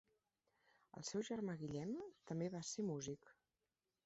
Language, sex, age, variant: Catalan, female, 40-49, Central